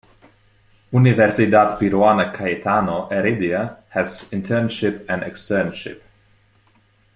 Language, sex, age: English, male, 30-39